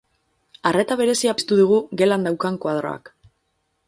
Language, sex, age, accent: Basque, female, 19-29, Mendebalekoa (Araba, Bizkaia, Gipuzkoako mendebaleko herri batzuk)